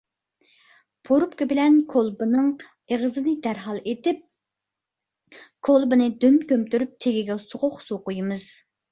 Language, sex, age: Uyghur, female, 19-29